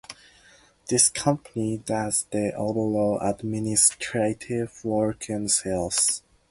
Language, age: English, 19-29